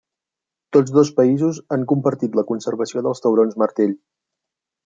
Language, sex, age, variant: Catalan, male, 30-39, Central